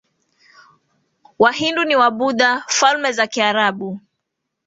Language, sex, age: Swahili, female, 19-29